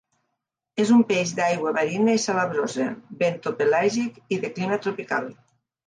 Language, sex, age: Catalan, female, 50-59